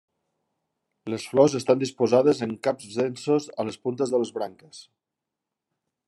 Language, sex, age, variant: Catalan, male, 40-49, Central